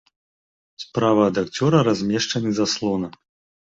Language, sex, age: Belarusian, male, 30-39